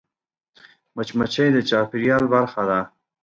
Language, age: Pashto, 30-39